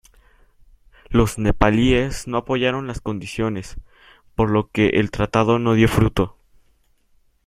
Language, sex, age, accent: Spanish, male, under 19, México